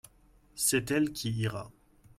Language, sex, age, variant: French, male, 30-39, Français de métropole